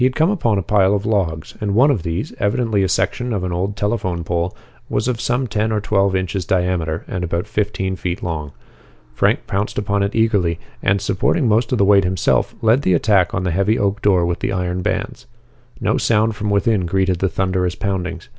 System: none